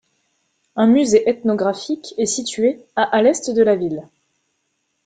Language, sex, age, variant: French, female, 19-29, Français de métropole